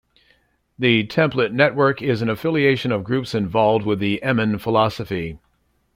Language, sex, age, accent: English, male, 60-69, United States English